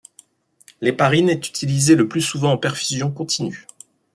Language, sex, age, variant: French, male, 30-39, Français de métropole